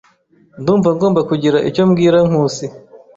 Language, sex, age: Kinyarwanda, male, 19-29